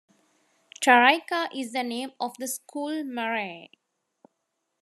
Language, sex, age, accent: English, female, 19-29, India and South Asia (India, Pakistan, Sri Lanka)